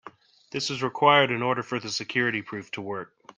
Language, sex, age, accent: English, male, 30-39, United States English